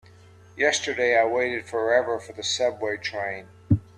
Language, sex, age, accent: English, male, 50-59, United States English